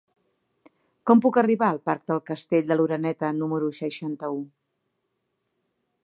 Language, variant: Catalan, Central